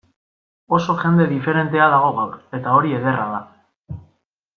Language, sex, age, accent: Basque, male, 19-29, Mendebalekoa (Araba, Bizkaia, Gipuzkoako mendebaleko herri batzuk)